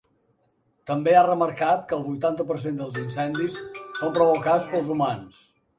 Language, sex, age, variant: Catalan, male, 70-79, Balear